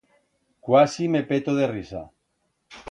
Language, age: Aragonese, 50-59